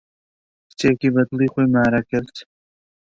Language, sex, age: Central Kurdish, male, 30-39